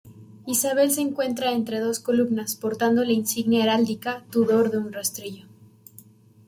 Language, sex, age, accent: Spanish, female, 19-29, México